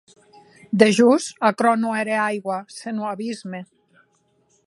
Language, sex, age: Occitan, female, 50-59